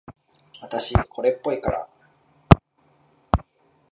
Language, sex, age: Japanese, male, 19-29